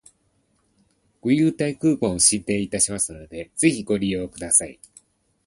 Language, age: Japanese, 19-29